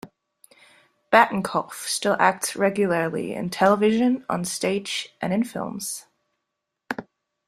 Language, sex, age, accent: English, female, 19-29, United States English